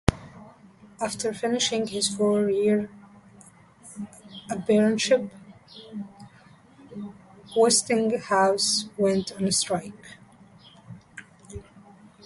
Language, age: English, 19-29